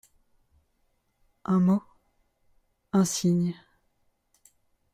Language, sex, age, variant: French, female, 30-39, Français de métropole